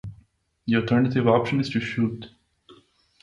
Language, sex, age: English, male, 19-29